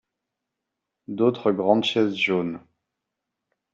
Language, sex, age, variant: French, male, 40-49, Français de métropole